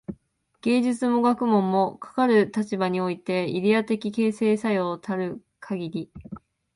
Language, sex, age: Japanese, female, 19-29